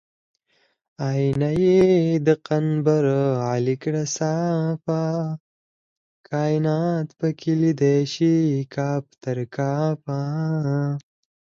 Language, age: Pashto, under 19